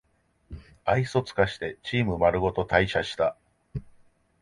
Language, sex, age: Japanese, male, 50-59